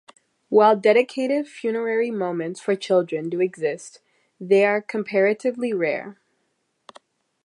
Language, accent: English, United States English